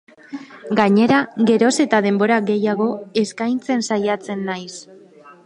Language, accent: Basque, Mendebalekoa (Araba, Bizkaia, Gipuzkoako mendebaleko herri batzuk)